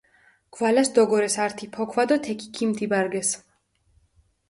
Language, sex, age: Mingrelian, female, 19-29